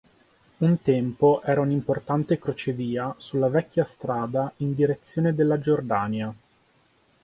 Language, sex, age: Italian, male, 30-39